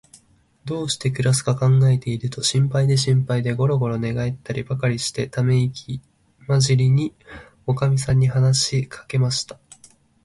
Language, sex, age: Japanese, male, under 19